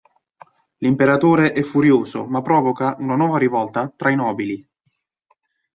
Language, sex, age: Italian, male, 19-29